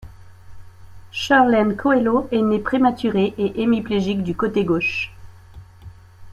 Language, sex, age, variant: French, female, 40-49, Français de métropole